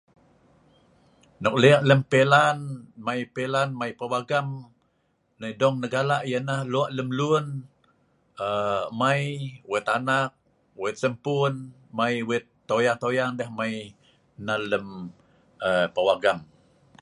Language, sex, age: Sa'ban, male, 60-69